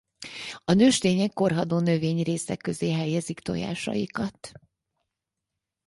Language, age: Hungarian, 50-59